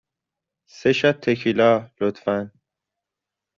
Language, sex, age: Persian, male, 19-29